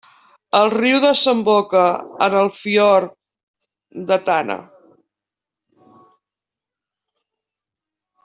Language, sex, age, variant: Catalan, female, 60-69, Nord-Occidental